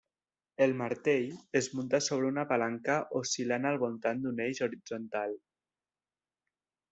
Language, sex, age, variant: Catalan, male, under 19, Septentrional